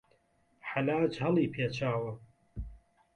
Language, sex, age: Central Kurdish, male, 40-49